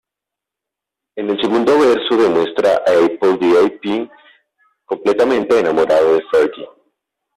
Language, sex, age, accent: Spanish, male, 19-29, Andino-Pacífico: Colombia, Perú, Ecuador, oeste de Bolivia y Venezuela andina